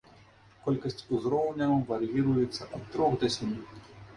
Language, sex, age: Belarusian, male, 19-29